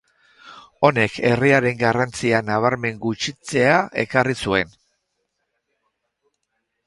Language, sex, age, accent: Basque, male, 60-69, Erdialdekoa edo Nafarra (Gipuzkoa, Nafarroa)